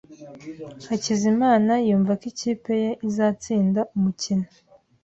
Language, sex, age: Kinyarwanda, female, 19-29